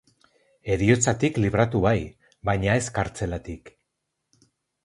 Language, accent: Basque, Erdialdekoa edo Nafarra (Gipuzkoa, Nafarroa)